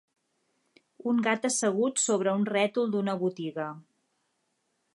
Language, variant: Catalan, Septentrional